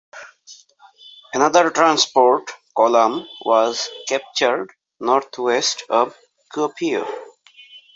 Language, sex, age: English, male, 19-29